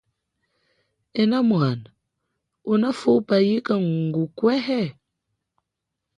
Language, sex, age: Chokwe, female, 19-29